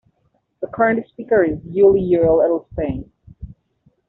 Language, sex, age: English, male, 19-29